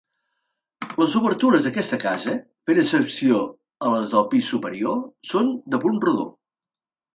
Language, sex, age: Catalan, male, 60-69